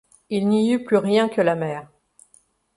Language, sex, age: French, female, 50-59